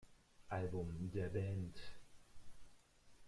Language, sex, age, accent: German, male, 19-29, Deutschland Deutsch